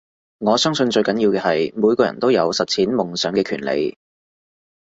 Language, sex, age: Cantonese, male, 19-29